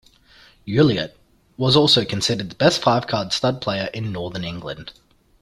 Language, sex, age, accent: English, male, 19-29, Australian English